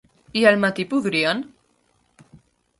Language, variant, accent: Catalan, Central, central